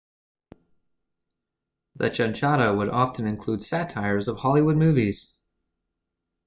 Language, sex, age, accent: English, male, 30-39, United States English